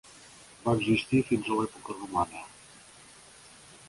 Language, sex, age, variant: Catalan, male, 70-79, Central